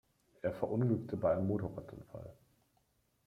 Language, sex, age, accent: German, male, 19-29, Deutschland Deutsch